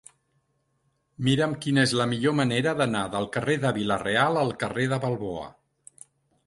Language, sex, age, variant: Catalan, male, 60-69, Central